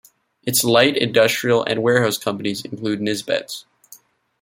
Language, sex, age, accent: English, male, 19-29, Canadian English